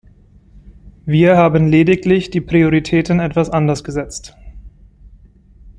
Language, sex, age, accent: German, female, 19-29, Deutschland Deutsch